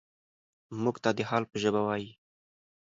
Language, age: Pashto, 19-29